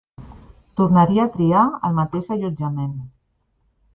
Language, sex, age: Catalan, female, 50-59